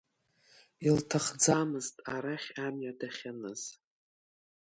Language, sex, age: Abkhazian, female, 50-59